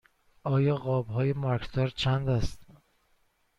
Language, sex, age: Persian, male, 30-39